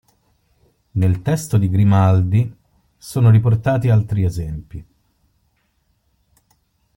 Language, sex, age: Italian, male, 40-49